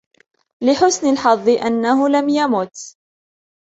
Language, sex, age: Arabic, female, 19-29